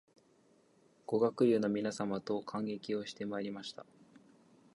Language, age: Japanese, 19-29